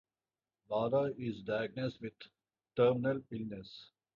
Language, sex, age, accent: English, male, 50-59, India and South Asia (India, Pakistan, Sri Lanka)